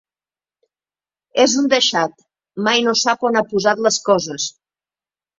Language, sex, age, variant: Catalan, female, 60-69, Central